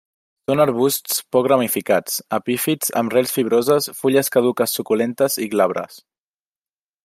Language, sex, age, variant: Catalan, male, under 19, Central